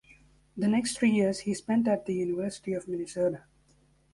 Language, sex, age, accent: English, male, 19-29, United States English